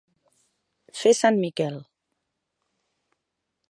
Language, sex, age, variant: Catalan, female, 40-49, Central